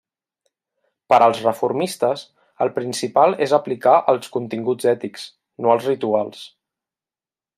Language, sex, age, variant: Catalan, male, 19-29, Central